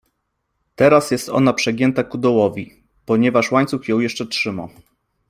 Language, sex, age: Polish, male, 30-39